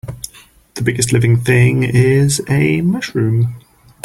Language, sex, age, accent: English, male, 40-49, England English